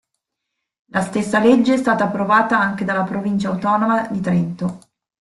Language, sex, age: Italian, female, 40-49